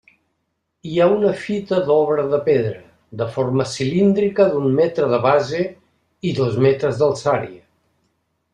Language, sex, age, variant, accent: Catalan, male, 60-69, Central, central